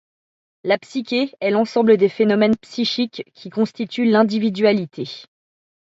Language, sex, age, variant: French, female, 19-29, Français de métropole